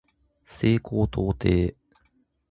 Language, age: Japanese, 19-29